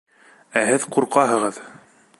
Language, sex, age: Bashkir, male, 19-29